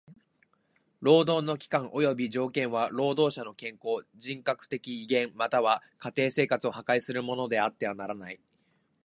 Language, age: Japanese, 19-29